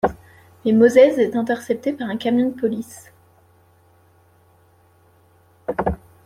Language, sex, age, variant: French, female, 19-29, Français de métropole